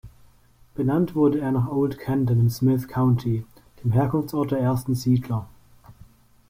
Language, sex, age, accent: German, male, 19-29, Deutschland Deutsch